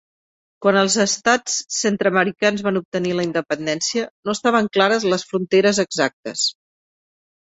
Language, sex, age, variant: Catalan, female, 50-59, Central